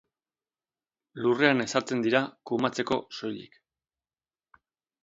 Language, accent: Basque, Erdialdekoa edo Nafarra (Gipuzkoa, Nafarroa)